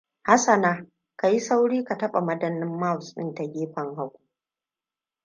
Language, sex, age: Hausa, female, 30-39